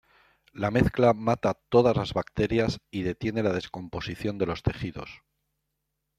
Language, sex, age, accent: Spanish, male, 60-69, España: Centro-Sur peninsular (Madrid, Toledo, Castilla-La Mancha)